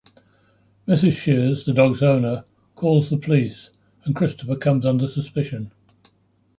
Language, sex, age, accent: English, male, 60-69, England English